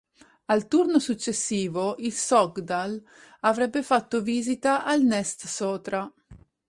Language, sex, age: Italian, female, 30-39